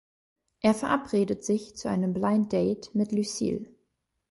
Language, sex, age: German, female, 19-29